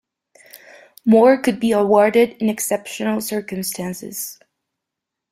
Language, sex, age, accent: English, female, 19-29, United States English